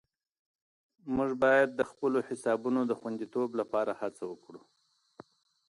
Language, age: Pashto, 40-49